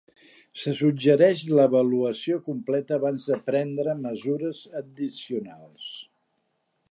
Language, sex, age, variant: Catalan, male, 60-69, Central